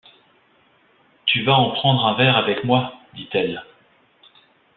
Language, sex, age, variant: French, male, 30-39, Français de métropole